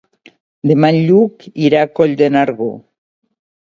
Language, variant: Catalan, Nord-Occidental